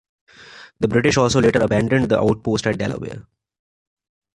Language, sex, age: English, male, 30-39